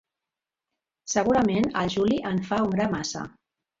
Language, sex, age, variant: Catalan, female, 60-69, Central